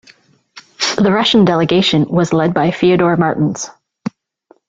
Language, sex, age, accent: English, female, 30-39, Canadian English